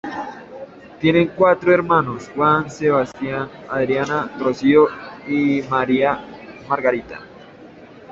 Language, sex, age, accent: Spanish, male, 19-29, Caribe: Cuba, Venezuela, Puerto Rico, República Dominicana, Panamá, Colombia caribeña, México caribeño, Costa del golfo de México